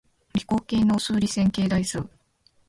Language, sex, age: Japanese, female, 19-29